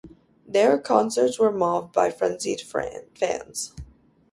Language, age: English, 19-29